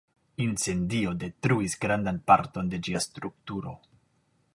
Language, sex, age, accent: Esperanto, male, 19-29, Internacia